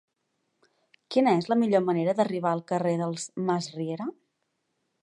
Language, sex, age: Catalan, female, 30-39